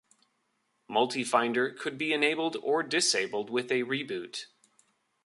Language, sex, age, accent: English, male, 30-39, United States English